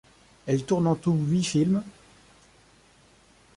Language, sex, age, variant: French, male, 30-39, Français de métropole